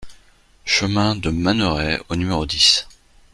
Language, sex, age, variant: French, male, 40-49, Français de métropole